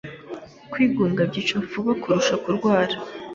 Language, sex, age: Kinyarwanda, female, 19-29